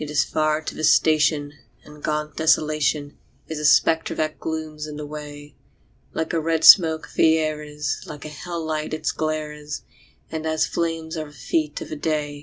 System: none